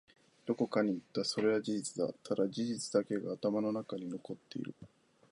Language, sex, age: Japanese, male, 19-29